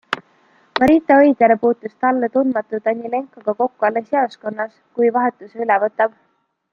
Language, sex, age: Estonian, female, 19-29